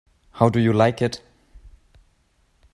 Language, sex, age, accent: English, male, 19-29, United States English